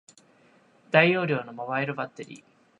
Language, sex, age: Japanese, male, 19-29